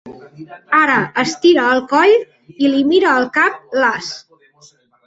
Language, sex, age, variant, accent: Catalan, female, 30-39, Central, Neutre